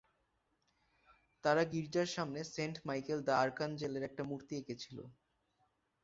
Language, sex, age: Bengali, male, 19-29